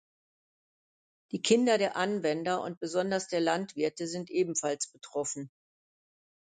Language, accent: German, Deutschland Deutsch